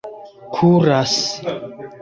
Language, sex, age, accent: Esperanto, male, 19-29, Internacia